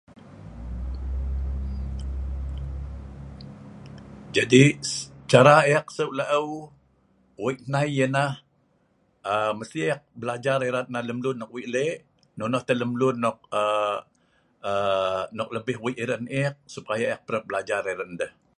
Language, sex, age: Sa'ban, male, 60-69